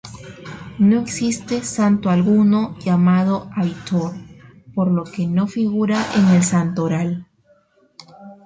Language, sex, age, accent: Spanish, female, 19-29, Andino-Pacífico: Colombia, Perú, Ecuador, oeste de Bolivia y Venezuela andina